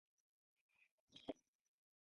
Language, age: English, 19-29